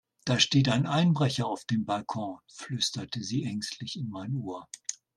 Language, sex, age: German, male, 60-69